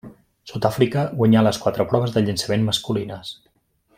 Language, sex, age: Catalan, male, 40-49